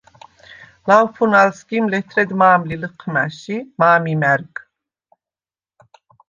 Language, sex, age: Svan, female, 50-59